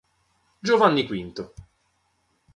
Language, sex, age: Italian, male, 19-29